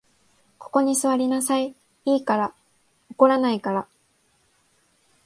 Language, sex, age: Japanese, female, 19-29